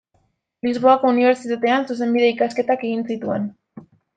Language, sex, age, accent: Basque, female, 19-29, Mendebalekoa (Araba, Bizkaia, Gipuzkoako mendebaleko herri batzuk)